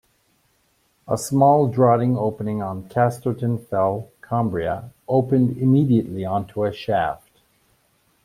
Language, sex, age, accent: English, male, 50-59, United States English